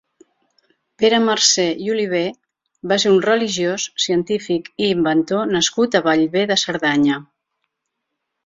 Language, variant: Catalan, Central